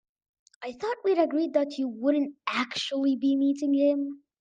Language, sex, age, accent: English, male, under 19, United States English